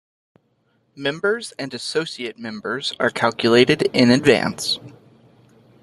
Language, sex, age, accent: English, male, 30-39, United States English